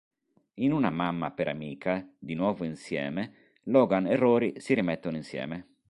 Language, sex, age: Italian, male, 40-49